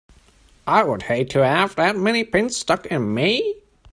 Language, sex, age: English, male, 19-29